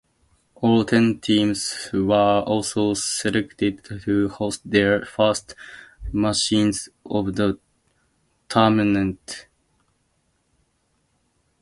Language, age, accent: English, 19-29, United States English